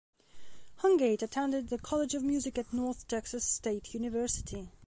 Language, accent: English, England English